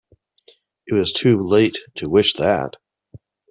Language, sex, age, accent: English, male, 30-39, United States English